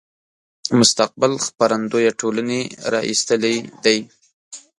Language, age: Pashto, 19-29